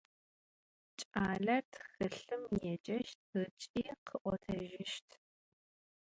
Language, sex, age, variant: Adyghe, female, 19-29, Адыгабзэ (Кирил, пстэумэ зэдыряе)